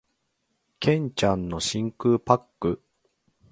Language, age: Japanese, 40-49